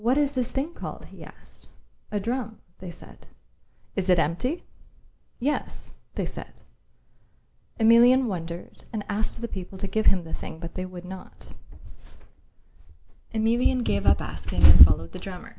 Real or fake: real